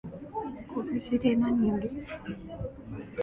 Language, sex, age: Japanese, female, 19-29